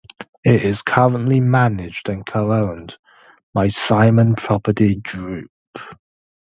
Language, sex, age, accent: English, male, 19-29, England English